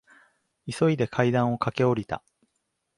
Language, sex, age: Japanese, male, 19-29